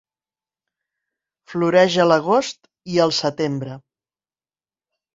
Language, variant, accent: Catalan, Central, central